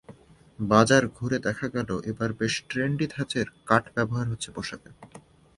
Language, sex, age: Bengali, male, 19-29